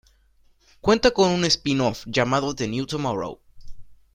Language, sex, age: Spanish, male, 19-29